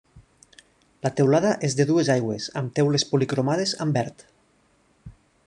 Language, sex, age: Catalan, male, 40-49